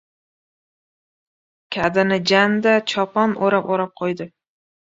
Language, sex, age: Uzbek, male, under 19